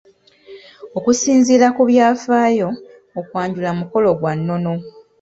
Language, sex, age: Ganda, female, 30-39